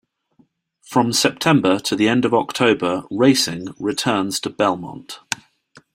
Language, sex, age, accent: English, male, 30-39, England English